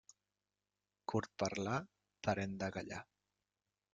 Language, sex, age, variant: Catalan, male, 30-39, Central